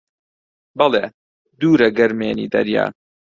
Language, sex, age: Central Kurdish, male, 19-29